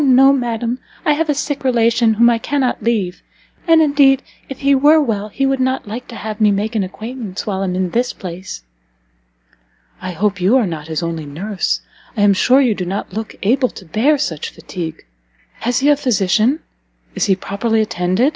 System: none